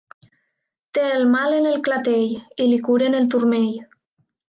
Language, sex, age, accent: Catalan, female, 19-29, valencià